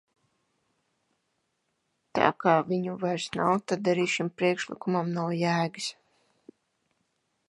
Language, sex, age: Latvian, female, 30-39